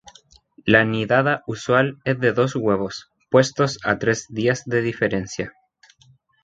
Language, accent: Spanish, Chileno: Chile, Cuyo